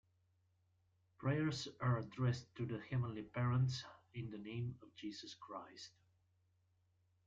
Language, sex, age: English, male, 30-39